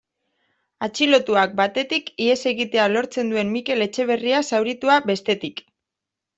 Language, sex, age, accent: Basque, male, 19-29, Mendebalekoa (Araba, Bizkaia, Gipuzkoako mendebaleko herri batzuk)